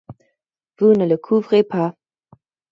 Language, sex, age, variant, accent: French, female, 19-29, Français d'Amérique du Nord, Français du Canada